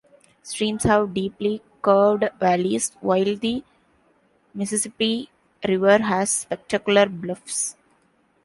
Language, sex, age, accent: English, female, 19-29, India and South Asia (India, Pakistan, Sri Lanka)